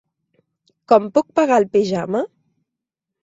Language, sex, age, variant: Catalan, female, 19-29, Central